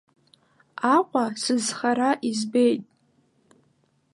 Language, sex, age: Abkhazian, female, under 19